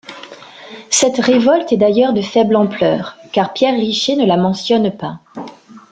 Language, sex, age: French, female, 40-49